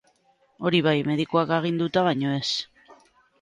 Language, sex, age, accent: Basque, female, 40-49, Mendebalekoa (Araba, Bizkaia, Gipuzkoako mendebaleko herri batzuk)